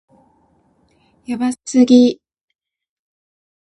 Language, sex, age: Japanese, female, 19-29